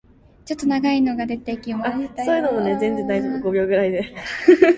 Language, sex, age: Cantonese, female, 19-29